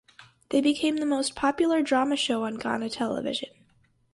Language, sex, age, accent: English, female, under 19, United States English